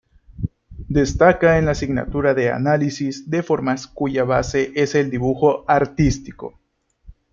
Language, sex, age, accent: Spanish, male, 19-29, México